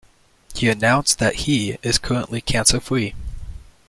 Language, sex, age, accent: English, male, 19-29, United States English